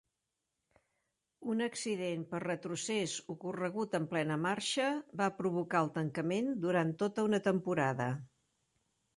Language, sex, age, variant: Catalan, female, 50-59, Central